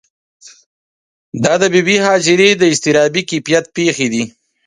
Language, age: Pashto, 30-39